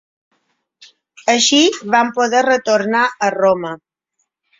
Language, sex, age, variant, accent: Catalan, female, 40-49, Balear, mallorquí; Palma